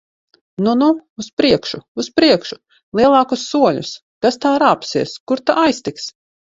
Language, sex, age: Latvian, female, 30-39